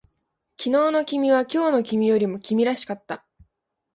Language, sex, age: Japanese, female, 19-29